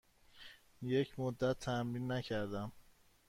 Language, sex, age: Persian, male, 30-39